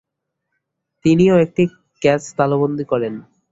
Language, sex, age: Bengali, male, under 19